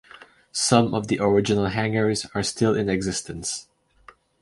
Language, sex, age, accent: English, male, 19-29, Malaysian English